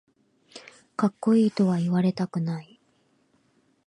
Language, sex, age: Japanese, female, 19-29